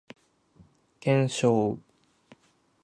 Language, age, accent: Japanese, 30-39, 標準